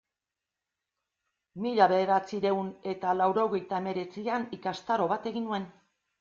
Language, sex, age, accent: Basque, female, 60-69, Erdialdekoa edo Nafarra (Gipuzkoa, Nafarroa)